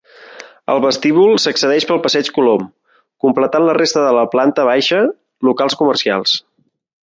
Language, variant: Catalan, Central